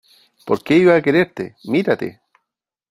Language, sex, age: Spanish, male, 50-59